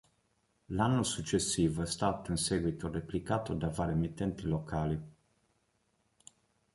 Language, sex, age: Italian, male, 30-39